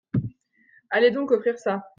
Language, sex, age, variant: French, female, 19-29, Français de métropole